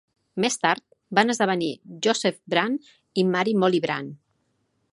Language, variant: Catalan, Central